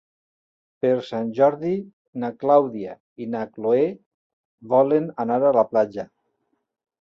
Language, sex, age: Catalan, male, 50-59